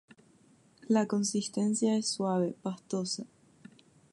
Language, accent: Spanish, España: Islas Canarias